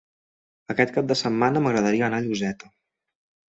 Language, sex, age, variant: Catalan, male, 19-29, Central